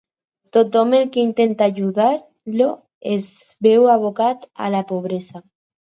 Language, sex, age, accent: Catalan, female, under 19, aprenent (recent, des del castellà)